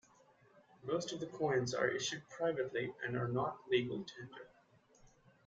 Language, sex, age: English, male, 19-29